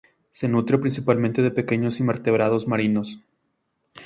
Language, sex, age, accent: Spanish, male, 19-29, México